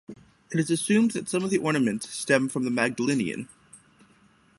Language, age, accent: English, 19-29, United States English